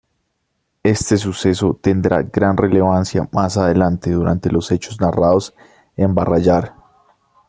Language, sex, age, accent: Spanish, male, 19-29, Andino-Pacífico: Colombia, Perú, Ecuador, oeste de Bolivia y Venezuela andina